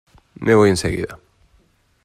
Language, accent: Spanish, España: Norte peninsular (Asturias, Castilla y León, Cantabria, País Vasco, Navarra, Aragón, La Rioja, Guadalajara, Cuenca)